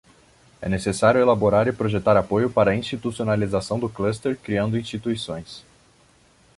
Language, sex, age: Portuguese, male, 19-29